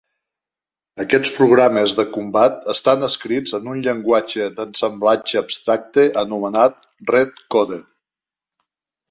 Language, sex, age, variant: Catalan, male, 50-59, Nord-Occidental